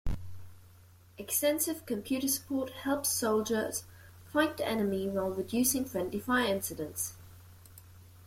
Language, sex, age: English, female, under 19